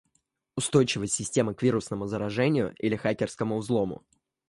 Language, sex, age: Russian, male, 19-29